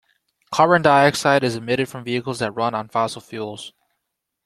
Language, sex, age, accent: English, male, 19-29, United States English